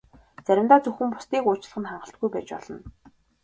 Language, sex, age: Mongolian, female, 19-29